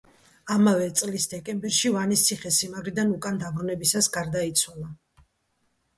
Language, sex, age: Georgian, female, 50-59